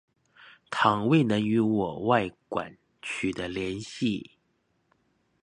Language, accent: Chinese, 出生地：臺北市